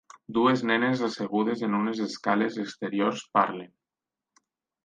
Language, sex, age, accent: Catalan, male, 19-29, valencià